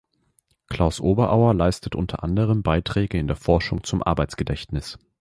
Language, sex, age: German, male, 19-29